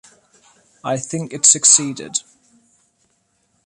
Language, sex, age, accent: English, male, 19-29, England English